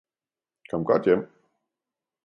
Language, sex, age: Danish, male, 40-49